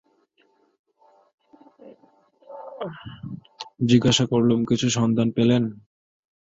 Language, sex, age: Bengali, male, 19-29